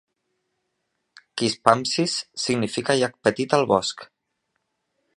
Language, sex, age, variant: Catalan, male, 40-49, Central